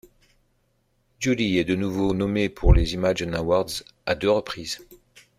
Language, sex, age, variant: French, male, 50-59, Français de métropole